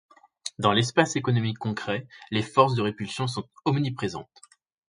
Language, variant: French, Français de métropole